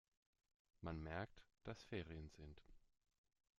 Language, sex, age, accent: German, male, 30-39, Deutschland Deutsch